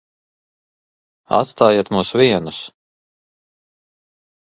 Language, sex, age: Latvian, male, 40-49